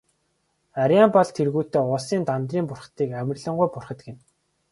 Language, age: Mongolian, 19-29